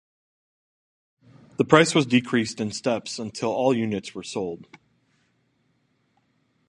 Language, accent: English, United States English